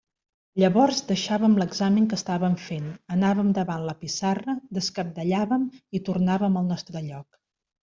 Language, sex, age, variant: Catalan, female, 50-59, Central